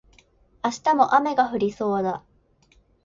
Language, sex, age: Japanese, female, 19-29